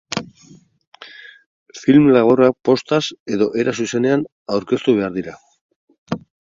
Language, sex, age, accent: Basque, male, 60-69, Mendebalekoa (Araba, Bizkaia, Gipuzkoako mendebaleko herri batzuk)